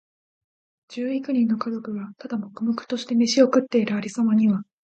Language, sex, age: Japanese, female, 19-29